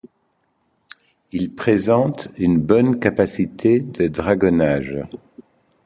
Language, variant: French, Français de métropole